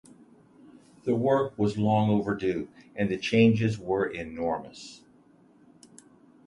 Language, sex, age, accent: English, male, 50-59, United States English